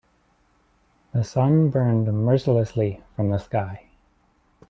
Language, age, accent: English, 19-29, United States English